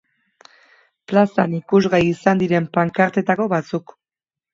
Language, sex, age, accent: Basque, female, 30-39, Erdialdekoa edo Nafarra (Gipuzkoa, Nafarroa)